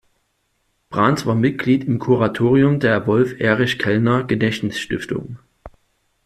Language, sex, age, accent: German, male, 19-29, Deutschland Deutsch